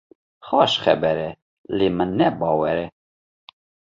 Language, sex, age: Kurdish, male, 40-49